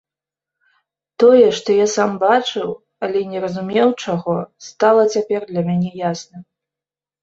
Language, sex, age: Belarusian, female, 30-39